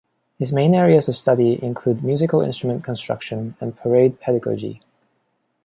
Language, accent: English, Hong Kong English